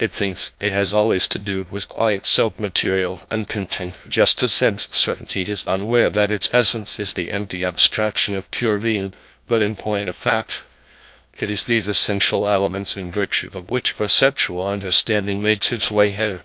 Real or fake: fake